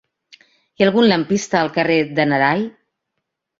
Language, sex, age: Catalan, female, 40-49